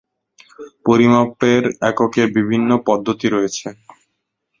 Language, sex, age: Bengali, male, 19-29